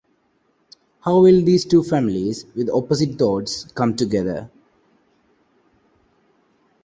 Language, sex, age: English, male, under 19